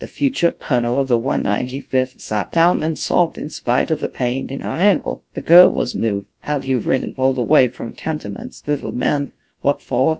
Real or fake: fake